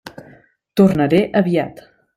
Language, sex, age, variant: Catalan, female, 19-29, Nord-Occidental